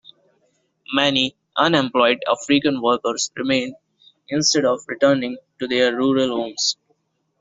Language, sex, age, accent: English, male, under 19, India and South Asia (India, Pakistan, Sri Lanka)